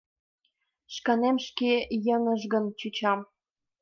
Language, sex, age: Mari, female, 19-29